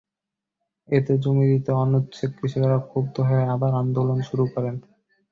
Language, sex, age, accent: Bengali, male, under 19, শুদ্ধ